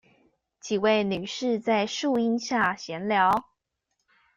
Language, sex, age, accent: Chinese, female, 30-39, 出生地：臺中市